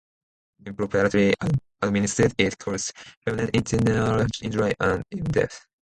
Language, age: English, under 19